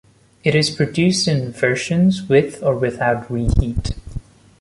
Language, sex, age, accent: English, male, 30-39, India and South Asia (India, Pakistan, Sri Lanka)